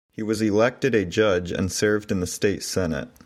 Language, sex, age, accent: English, male, 19-29, United States English